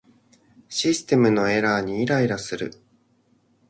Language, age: Japanese, 30-39